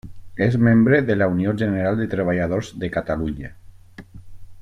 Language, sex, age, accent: Catalan, male, 40-49, valencià